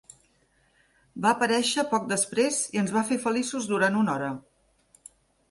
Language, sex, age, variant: Catalan, female, 50-59, Central